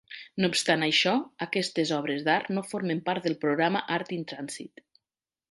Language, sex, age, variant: Catalan, female, 40-49, Nord-Occidental